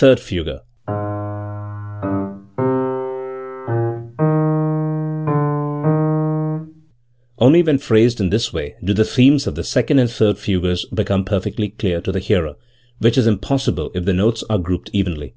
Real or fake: real